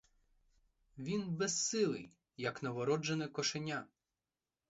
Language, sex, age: Ukrainian, male, 19-29